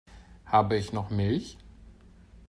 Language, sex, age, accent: German, male, 30-39, Deutschland Deutsch